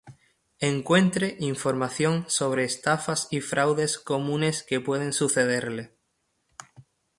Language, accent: Spanish, España: Sur peninsular (Andalucia, Extremadura, Murcia)